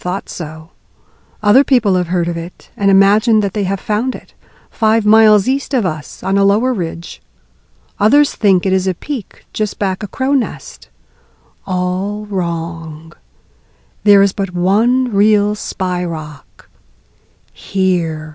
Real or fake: real